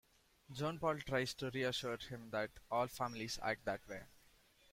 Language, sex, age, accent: English, male, 19-29, India and South Asia (India, Pakistan, Sri Lanka)